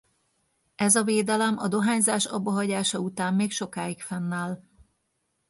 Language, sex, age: Hungarian, female, 40-49